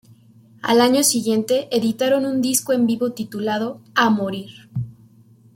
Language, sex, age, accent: Spanish, female, 19-29, México